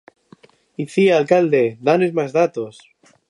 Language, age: Galician, under 19